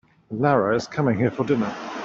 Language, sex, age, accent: English, male, 19-29, England English